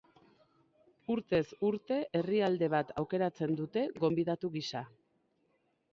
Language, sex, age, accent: Basque, female, 40-49, Erdialdekoa edo Nafarra (Gipuzkoa, Nafarroa)